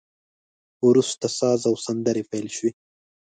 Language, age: Pashto, 19-29